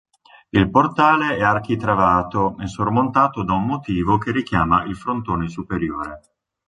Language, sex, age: Italian, male, 50-59